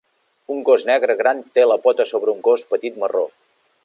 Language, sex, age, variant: Catalan, male, 40-49, Central